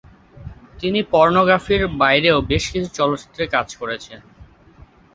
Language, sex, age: Bengali, male, under 19